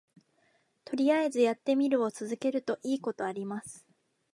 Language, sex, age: Japanese, female, 19-29